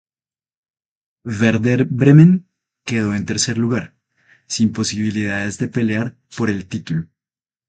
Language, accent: Spanish, Andino-Pacífico: Colombia, Perú, Ecuador, oeste de Bolivia y Venezuela andina